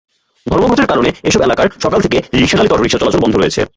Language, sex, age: Bengali, male, 19-29